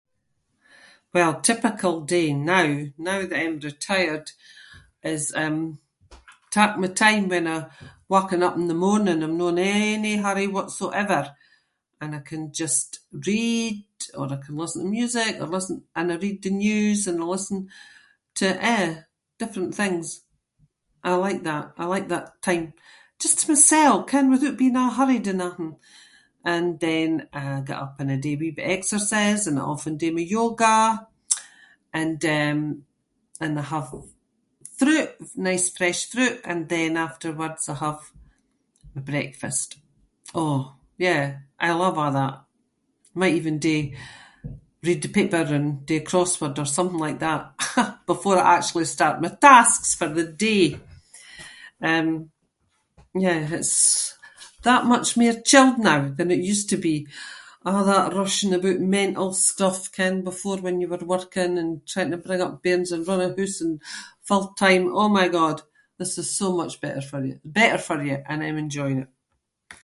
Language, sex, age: Scots, female, 70-79